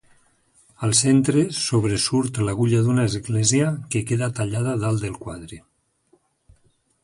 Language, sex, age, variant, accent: Catalan, male, 60-69, Valencià central, valencià